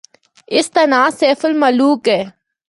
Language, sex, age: Northern Hindko, female, 19-29